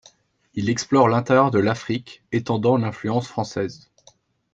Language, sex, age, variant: French, male, 19-29, Français de métropole